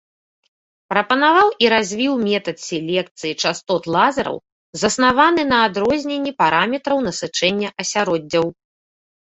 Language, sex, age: Belarusian, female, 30-39